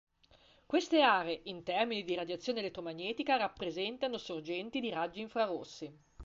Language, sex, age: Italian, female, 50-59